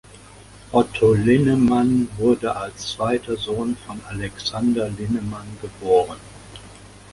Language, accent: German, Deutschland Deutsch